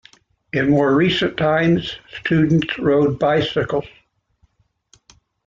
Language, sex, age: English, male, 60-69